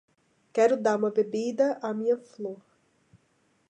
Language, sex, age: Portuguese, female, 40-49